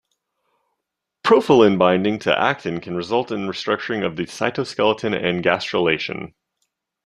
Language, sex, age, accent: English, male, 30-39, United States English